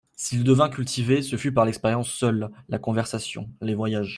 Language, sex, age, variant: French, male, 19-29, Français de métropole